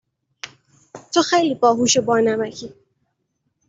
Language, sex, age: Persian, female, 19-29